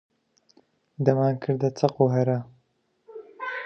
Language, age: Central Kurdish, 19-29